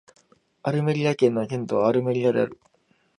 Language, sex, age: Japanese, male, 19-29